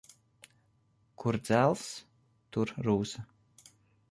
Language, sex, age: Latvian, male, 30-39